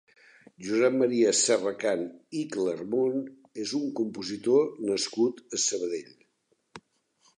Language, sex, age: Catalan, male, 60-69